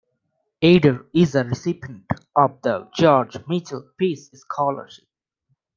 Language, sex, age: English, male, 19-29